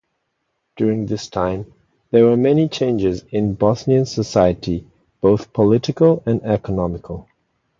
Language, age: English, 40-49